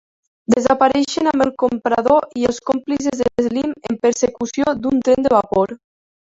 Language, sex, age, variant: Catalan, female, under 19, Nord-Occidental